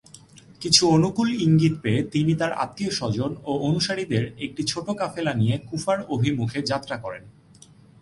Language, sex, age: Bengali, male, 30-39